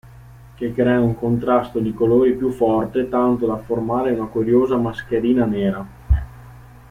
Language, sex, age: Italian, male, 19-29